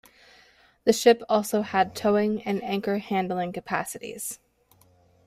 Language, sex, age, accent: English, female, 19-29, England English